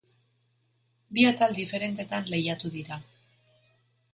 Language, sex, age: Basque, female, 60-69